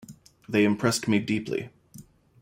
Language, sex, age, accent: English, male, 30-39, United States English